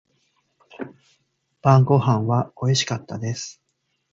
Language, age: Japanese, 50-59